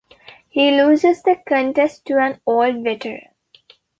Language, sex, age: English, female, 19-29